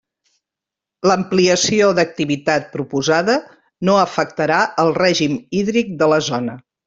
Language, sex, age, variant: Catalan, female, 50-59, Central